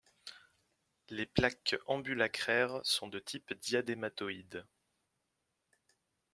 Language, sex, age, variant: French, male, 19-29, Français de métropole